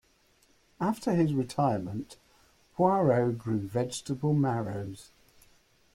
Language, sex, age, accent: English, male, 40-49, England English